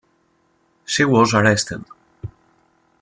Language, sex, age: English, male, 30-39